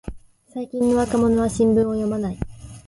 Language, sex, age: Japanese, female, 19-29